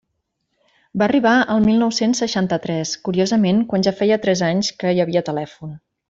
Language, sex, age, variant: Catalan, female, 40-49, Central